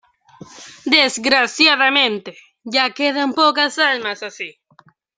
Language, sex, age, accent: Spanish, male, under 19, Caribe: Cuba, Venezuela, Puerto Rico, República Dominicana, Panamá, Colombia caribeña, México caribeño, Costa del golfo de México